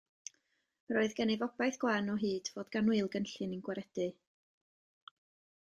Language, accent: Welsh, Y Deyrnas Unedig Cymraeg